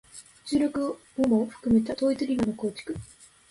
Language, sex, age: Japanese, female, 19-29